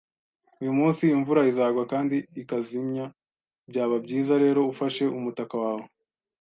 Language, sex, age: Kinyarwanda, male, 19-29